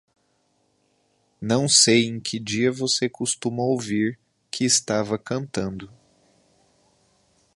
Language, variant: Portuguese, Portuguese (Brasil)